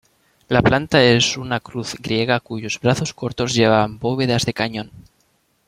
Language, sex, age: Spanish, male, 19-29